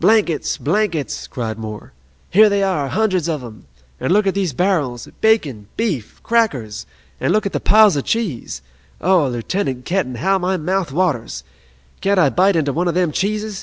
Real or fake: real